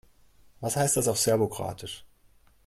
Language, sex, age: German, male, 30-39